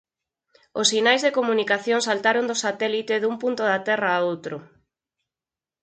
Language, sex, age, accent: Galician, female, 40-49, Oriental (común en zona oriental)